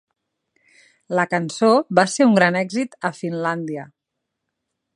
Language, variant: Catalan, Nord-Occidental